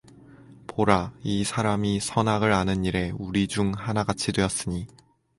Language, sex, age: Korean, male, 19-29